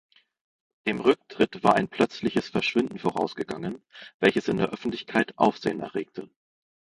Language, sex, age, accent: German, male, 40-49, Deutschland Deutsch